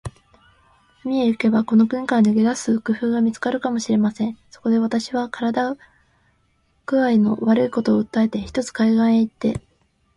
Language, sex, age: Japanese, female, 19-29